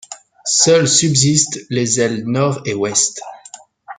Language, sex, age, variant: French, male, 19-29, Français de métropole